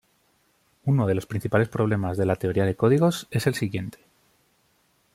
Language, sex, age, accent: Spanish, male, 30-39, España: Centro-Sur peninsular (Madrid, Toledo, Castilla-La Mancha)